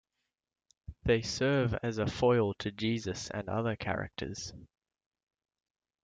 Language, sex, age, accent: English, male, 19-29, Australian English